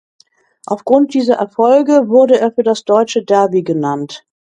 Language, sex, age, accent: German, female, 60-69, Deutschland Deutsch